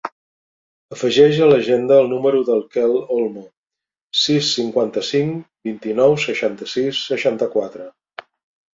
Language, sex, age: Catalan, male, 60-69